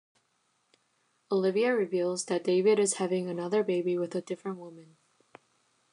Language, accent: English, United States English